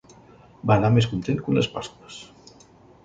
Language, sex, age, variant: Catalan, male, 60-69, Central